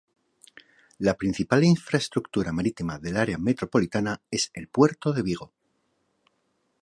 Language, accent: Spanish, España: Norte peninsular (Asturias, Castilla y León, Cantabria, País Vasco, Navarra, Aragón, La Rioja, Guadalajara, Cuenca)